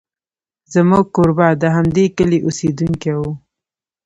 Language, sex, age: Pashto, female, 19-29